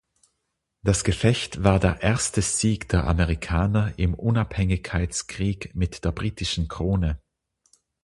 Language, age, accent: German, 40-49, Österreichisches Deutsch